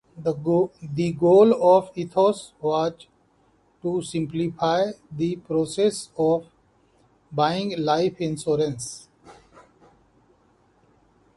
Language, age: English, 40-49